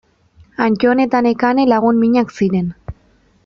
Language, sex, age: Basque, female, 19-29